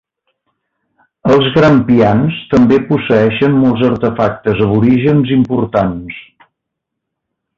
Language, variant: Catalan, Central